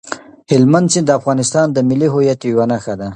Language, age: Pashto, 30-39